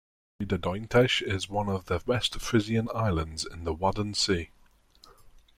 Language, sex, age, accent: English, male, 30-39, England English